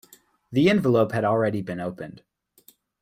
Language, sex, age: English, male, 19-29